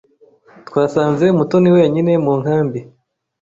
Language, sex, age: Kinyarwanda, male, 30-39